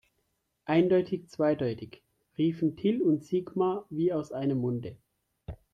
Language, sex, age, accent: German, male, 19-29, Deutschland Deutsch